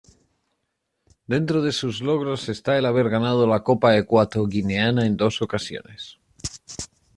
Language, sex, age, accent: Spanish, male, 19-29, España: Sur peninsular (Andalucia, Extremadura, Murcia)